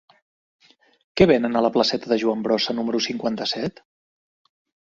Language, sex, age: Catalan, male, 40-49